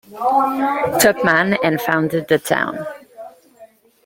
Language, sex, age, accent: English, female, 19-29, Canadian English